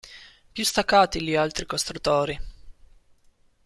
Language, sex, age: Italian, male, 19-29